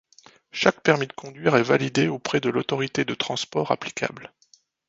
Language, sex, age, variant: French, male, 50-59, Français de métropole